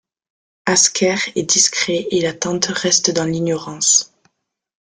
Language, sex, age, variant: French, female, under 19, Français de métropole